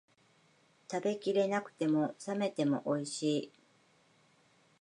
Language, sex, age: Japanese, female, 50-59